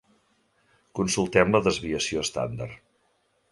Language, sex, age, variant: Catalan, male, 40-49, Central